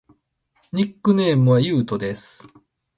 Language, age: Japanese, 50-59